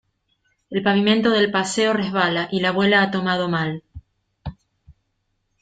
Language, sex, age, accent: Spanish, female, 40-49, Rioplatense: Argentina, Uruguay, este de Bolivia, Paraguay